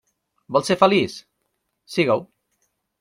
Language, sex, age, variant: Catalan, male, 30-39, Nord-Occidental